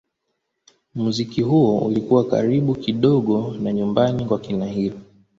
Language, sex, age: Swahili, male, 19-29